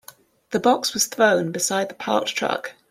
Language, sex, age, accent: English, female, 30-39, England English